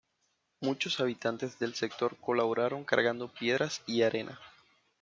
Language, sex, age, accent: Spanish, male, 19-29, Caribe: Cuba, Venezuela, Puerto Rico, República Dominicana, Panamá, Colombia caribeña, México caribeño, Costa del golfo de México